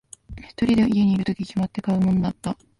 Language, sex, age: Japanese, female, 19-29